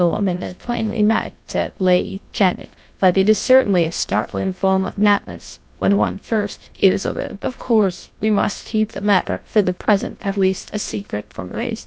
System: TTS, GlowTTS